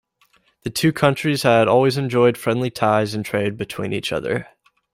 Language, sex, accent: English, male, United States English